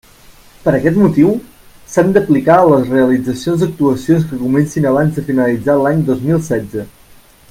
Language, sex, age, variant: Catalan, male, 30-39, Central